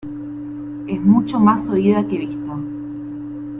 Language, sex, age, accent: Spanish, female, 30-39, Rioplatense: Argentina, Uruguay, este de Bolivia, Paraguay